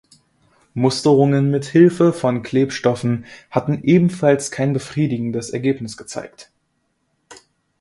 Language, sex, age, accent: German, male, under 19, Deutschland Deutsch